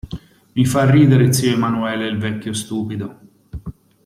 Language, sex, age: Italian, male, 40-49